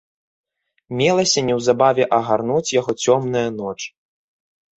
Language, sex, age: Belarusian, male, 19-29